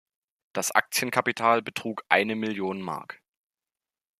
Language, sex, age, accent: German, male, 19-29, Deutschland Deutsch